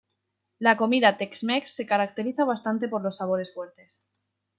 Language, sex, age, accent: Spanish, female, 19-29, España: Centro-Sur peninsular (Madrid, Toledo, Castilla-La Mancha)